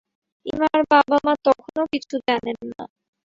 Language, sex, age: Bengali, female, 19-29